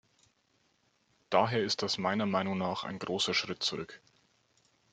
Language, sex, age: German, male, 30-39